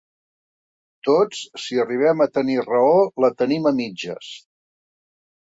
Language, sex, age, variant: Catalan, male, 60-69, Central